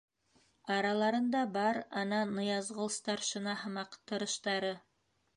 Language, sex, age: Bashkir, female, 50-59